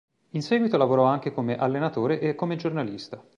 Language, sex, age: Italian, male, 40-49